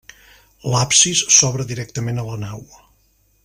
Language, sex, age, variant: Catalan, male, 50-59, Central